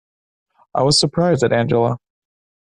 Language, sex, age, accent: English, male, 19-29, United States English